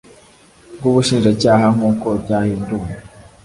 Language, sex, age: Kinyarwanda, male, 19-29